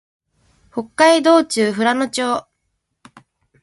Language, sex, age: Japanese, female, 19-29